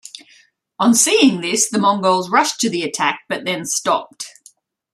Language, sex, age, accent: English, female, 40-49, Australian English